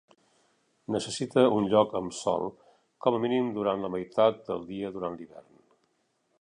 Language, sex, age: Catalan, male, 60-69